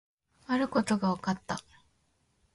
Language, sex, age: Japanese, female, 19-29